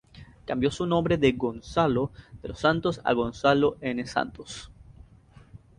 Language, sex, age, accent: Spanish, male, 19-29, América central